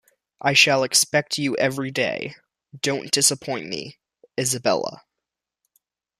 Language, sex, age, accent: English, male, under 19, United States English